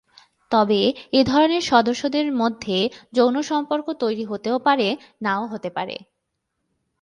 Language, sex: Bengali, female